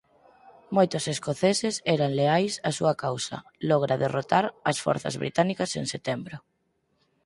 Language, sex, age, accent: Galician, female, 19-29, Normativo (estándar)